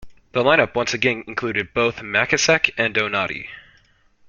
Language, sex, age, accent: English, male, under 19, United States English